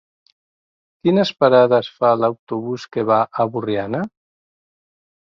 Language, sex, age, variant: Catalan, male, 60-69, Central